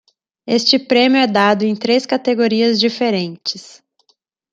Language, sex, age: Portuguese, female, 30-39